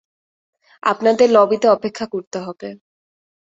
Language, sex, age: Bengali, female, 19-29